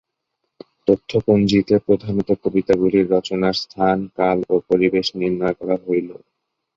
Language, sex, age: Bengali, male, 19-29